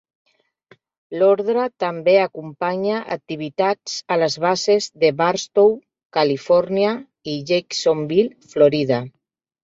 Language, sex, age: Catalan, female, 50-59